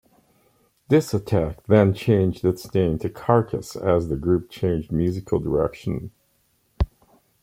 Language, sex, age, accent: English, male, 60-69, Canadian English